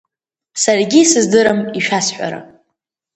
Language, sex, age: Abkhazian, female, under 19